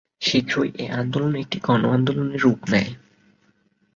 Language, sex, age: Bengali, male, 19-29